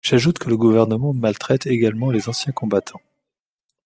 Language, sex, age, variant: French, male, 40-49, Français de métropole